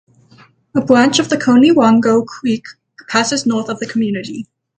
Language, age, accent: English, under 19, United States English